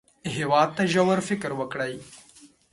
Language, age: Pashto, 19-29